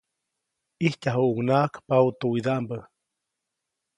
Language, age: Copainalá Zoque, 40-49